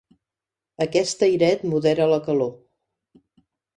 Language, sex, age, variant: Catalan, female, 50-59, Central